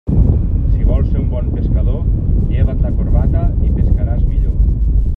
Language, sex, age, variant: Catalan, male, 40-49, Nord-Occidental